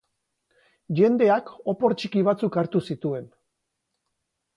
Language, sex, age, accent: Basque, male, 40-49, Mendebalekoa (Araba, Bizkaia, Gipuzkoako mendebaleko herri batzuk)